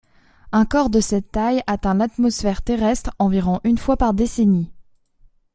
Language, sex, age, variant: French, female, 19-29, Français de métropole